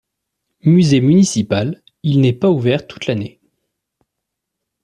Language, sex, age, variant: French, male, 19-29, Français de métropole